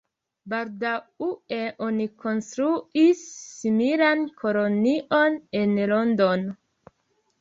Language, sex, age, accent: Esperanto, female, 30-39, Internacia